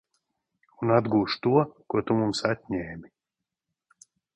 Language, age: Latvian, 40-49